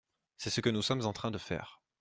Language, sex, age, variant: French, male, 30-39, Français de métropole